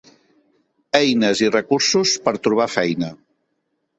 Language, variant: Catalan, Central